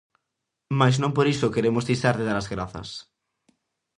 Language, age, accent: Galician, 19-29, Atlántico (seseo e gheada)